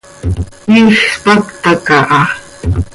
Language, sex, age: Seri, female, 40-49